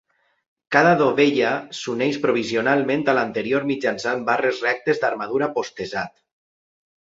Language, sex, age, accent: Catalan, male, 30-39, valencià